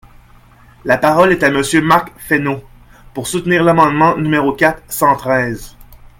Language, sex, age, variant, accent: French, male, 40-49, Français d'Amérique du Nord, Français du Canada